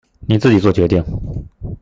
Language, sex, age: Chinese, male, 19-29